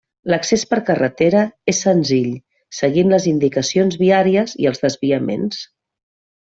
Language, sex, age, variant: Catalan, female, 40-49, Central